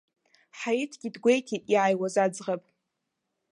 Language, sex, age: Abkhazian, female, 19-29